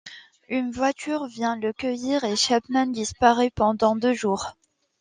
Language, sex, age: French, female, 19-29